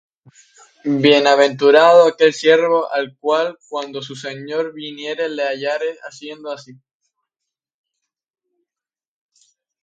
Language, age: Spanish, 19-29